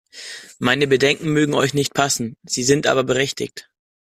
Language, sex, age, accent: German, male, under 19, Deutschland Deutsch